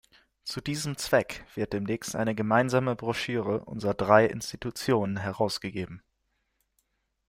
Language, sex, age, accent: German, male, 19-29, Deutschland Deutsch